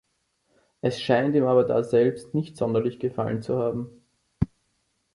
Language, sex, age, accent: German, male, 19-29, Österreichisches Deutsch